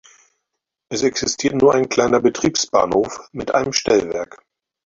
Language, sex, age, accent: German, male, 50-59, Deutschland Deutsch